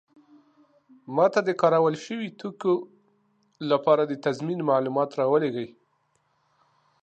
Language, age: Pashto, 40-49